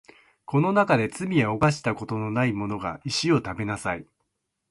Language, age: Japanese, 50-59